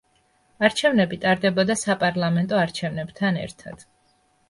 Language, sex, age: Georgian, female, 30-39